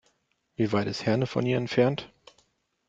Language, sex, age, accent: German, male, 40-49, Deutschland Deutsch